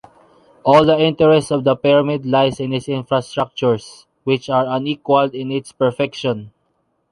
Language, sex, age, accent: English, male, 19-29, Filipino